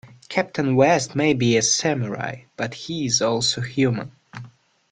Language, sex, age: English, male, 19-29